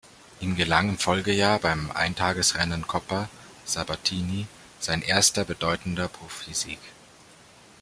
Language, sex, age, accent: German, male, 19-29, Deutschland Deutsch